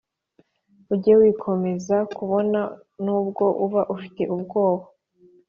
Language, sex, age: Kinyarwanda, female, 19-29